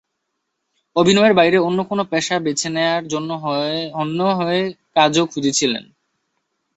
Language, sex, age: Bengali, male, 19-29